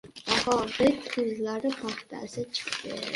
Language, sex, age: Uzbek, male, 19-29